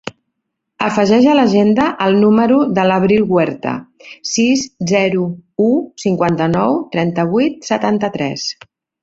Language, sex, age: Catalan, female, 60-69